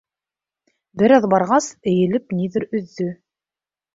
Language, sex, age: Bashkir, female, 19-29